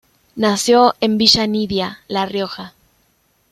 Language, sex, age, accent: Spanish, female, 19-29, Rioplatense: Argentina, Uruguay, este de Bolivia, Paraguay